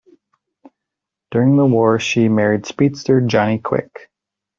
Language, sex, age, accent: English, male, 30-39, United States English